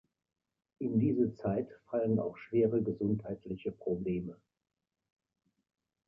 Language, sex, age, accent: German, male, 70-79, Deutschland Deutsch